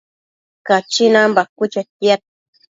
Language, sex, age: Matsés, female, under 19